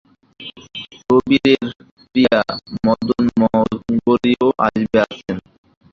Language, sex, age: Bengali, male, 19-29